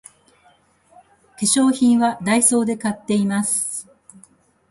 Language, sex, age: Japanese, female, 60-69